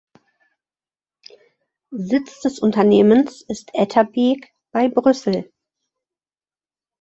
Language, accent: German, Deutschland Deutsch